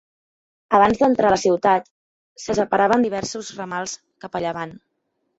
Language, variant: Catalan, Central